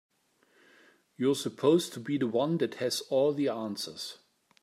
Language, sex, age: English, male, 50-59